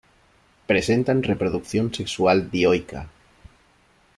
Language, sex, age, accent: Spanish, male, 30-39, España: Sur peninsular (Andalucia, Extremadura, Murcia)